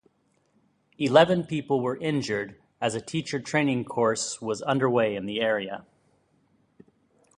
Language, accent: English, United States English